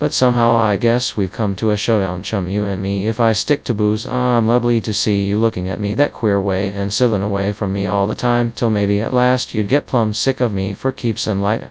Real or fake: fake